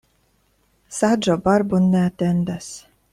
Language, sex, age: Esperanto, female, 30-39